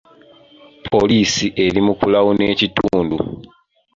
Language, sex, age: Ganda, male, 19-29